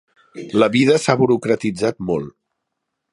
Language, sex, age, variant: Catalan, male, 30-39, Central